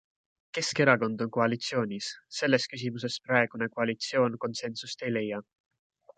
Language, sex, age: Estonian, male, 19-29